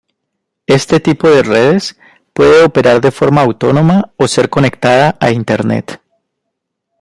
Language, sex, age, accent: Spanish, male, 19-29, Andino-Pacífico: Colombia, Perú, Ecuador, oeste de Bolivia y Venezuela andina